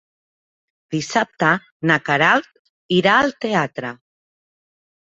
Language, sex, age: Catalan, female, 30-39